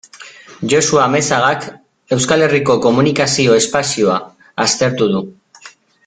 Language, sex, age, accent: Basque, male, 40-49, Mendebalekoa (Araba, Bizkaia, Gipuzkoako mendebaleko herri batzuk)